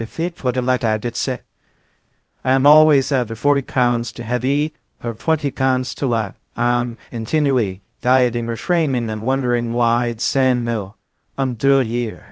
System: TTS, VITS